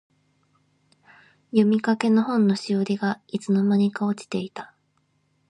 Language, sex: Japanese, female